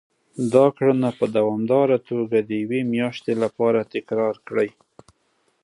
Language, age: Pashto, 40-49